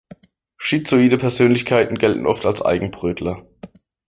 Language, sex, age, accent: German, male, 19-29, Deutschland Deutsch